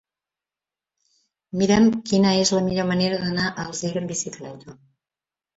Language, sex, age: Catalan, female, 60-69